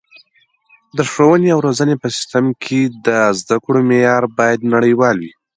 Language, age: Pashto, 19-29